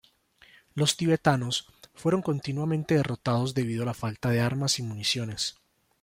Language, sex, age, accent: Spanish, male, 19-29, Andino-Pacífico: Colombia, Perú, Ecuador, oeste de Bolivia y Venezuela andina